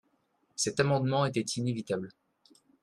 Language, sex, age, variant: French, male, 19-29, Français de métropole